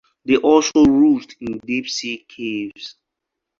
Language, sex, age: English, male, 19-29